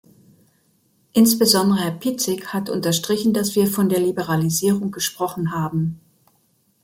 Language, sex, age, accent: German, female, 60-69, Deutschland Deutsch